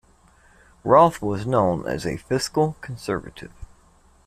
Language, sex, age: English, male, 50-59